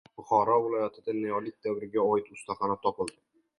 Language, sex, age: Uzbek, male, 19-29